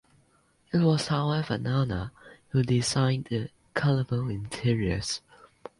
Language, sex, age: English, male, under 19